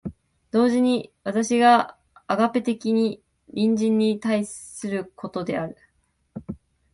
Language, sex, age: Japanese, female, 19-29